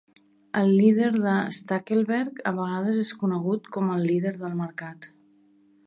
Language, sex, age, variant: Catalan, female, 50-59, Central